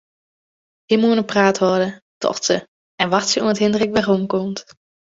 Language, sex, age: Western Frisian, female, under 19